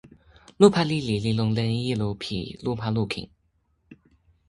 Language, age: Toki Pona, under 19